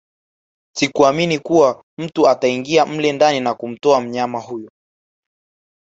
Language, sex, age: Swahili, male, 19-29